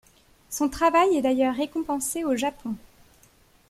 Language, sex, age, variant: French, female, 19-29, Français de métropole